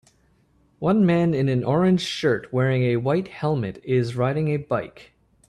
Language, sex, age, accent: English, male, 30-39, United States English